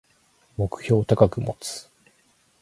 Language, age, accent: Japanese, 30-39, 標準語